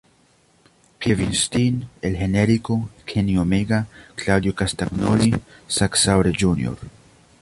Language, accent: Spanish, Andino-Pacífico: Colombia, Perú, Ecuador, oeste de Bolivia y Venezuela andina